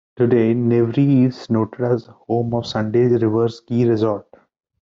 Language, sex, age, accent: English, male, 19-29, India and South Asia (India, Pakistan, Sri Lanka)